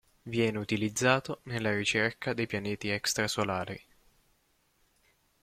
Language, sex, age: Italian, male, 19-29